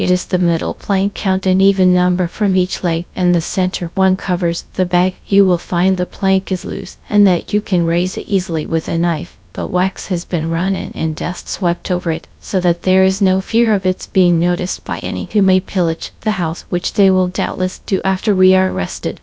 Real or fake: fake